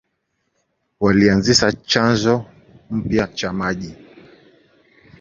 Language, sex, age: Swahili, male, 30-39